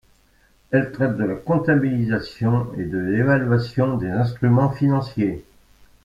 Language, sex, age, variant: French, male, 60-69, Français de métropole